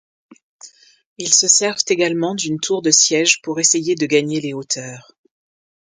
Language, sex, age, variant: French, female, 40-49, Français de métropole